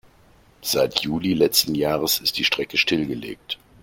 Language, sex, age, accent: German, male, 50-59, Deutschland Deutsch